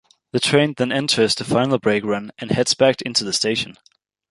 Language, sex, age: English, male, under 19